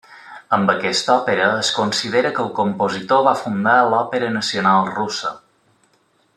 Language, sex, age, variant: Catalan, male, 30-39, Balear